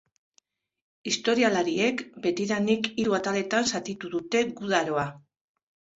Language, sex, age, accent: Basque, female, 60-69, Mendebalekoa (Araba, Bizkaia, Gipuzkoako mendebaleko herri batzuk)